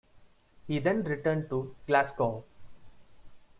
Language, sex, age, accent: English, male, 19-29, India and South Asia (India, Pakistan, Sri Lanka)